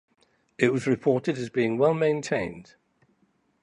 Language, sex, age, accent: English, male, 70-79, England English